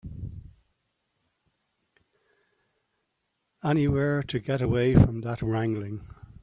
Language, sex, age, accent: English, male, 50-59, Irish English